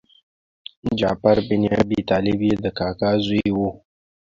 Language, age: Pashto, 19-29